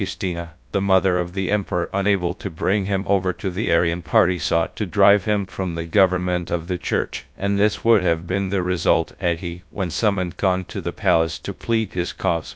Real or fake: fake